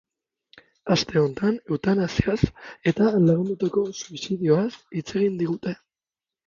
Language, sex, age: Basque, male, 30-39